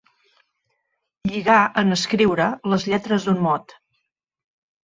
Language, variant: Catalan, Central